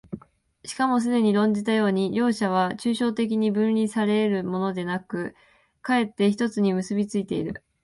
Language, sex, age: Japanese, female, 19-29